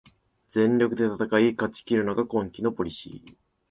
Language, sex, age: Japanese, male, 19-29